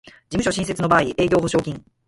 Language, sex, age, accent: Japanese, female, 40-49, 関西弁